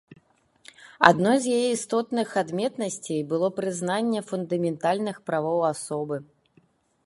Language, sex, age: Belarusian, female, 30-39